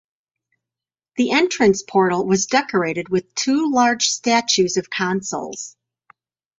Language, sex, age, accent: English, female, 60-69, United States English